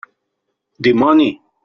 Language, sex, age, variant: Catalan, male, 40-49, Central